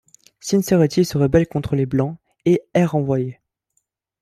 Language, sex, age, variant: French, male, 19-29, Français de métropole